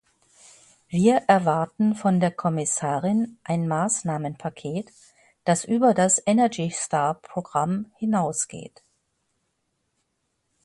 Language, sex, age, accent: German, female, 60-69, Deutschland Deutsch